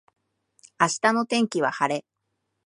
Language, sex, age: Japanese, female, 30-39